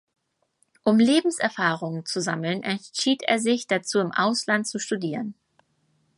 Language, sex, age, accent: German, female, 19-29, Deutschland Deutsch